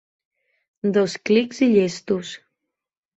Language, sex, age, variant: Catalan, female, 19-29, Central